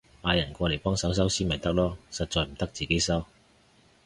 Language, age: Cantonese, 30-39